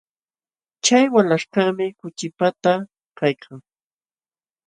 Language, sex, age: Jauja Wanca Quechua, female, 70-79